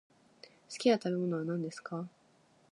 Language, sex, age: Japanese, female, 19-29